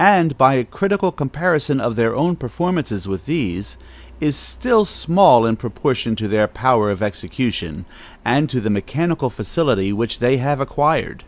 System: none